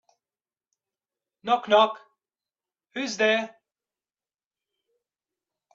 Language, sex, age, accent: English, male, 40-49, Australian English